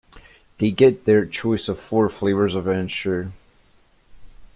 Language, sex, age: English, male, under 19